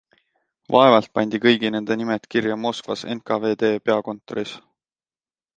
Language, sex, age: Estonian, male, 19-29